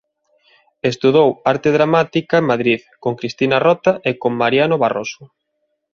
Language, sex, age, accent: Galician, male, 30-39, Normativo (estándar)